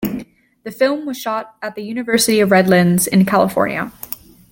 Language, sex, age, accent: English, female, 19-29, United States English